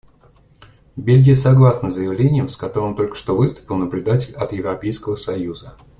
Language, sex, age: Russian, male, 30-39